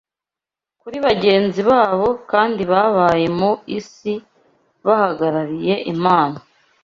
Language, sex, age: Kinyarwanda, female, 19-29